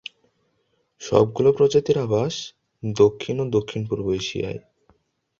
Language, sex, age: Bengali, male, under 19